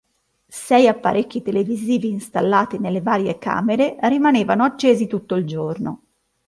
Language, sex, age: Italian, female, 30-39